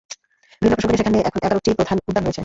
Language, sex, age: Bengali, female, 19-29